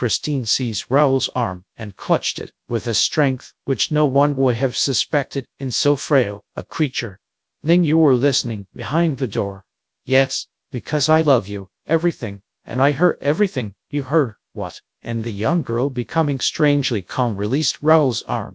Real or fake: fake